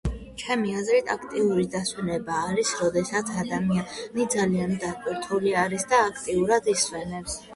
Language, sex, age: Georgian, female, under 19